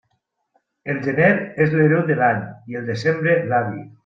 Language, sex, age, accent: Catalan, male, 40-49, valencià